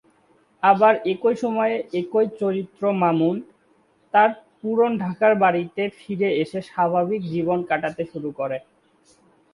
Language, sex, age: Bengali, male, 19-29